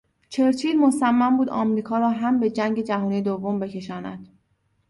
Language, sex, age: Persian, female, 30-39